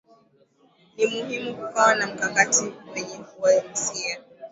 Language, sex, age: Swahili, female, 19-29